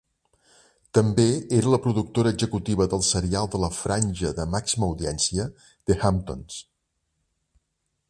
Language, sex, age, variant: Catalan, male, 50-59, Central